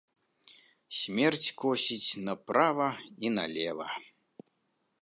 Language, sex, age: Belarusian, male, 40-49